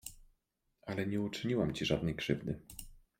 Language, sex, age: Polish, male, 19-29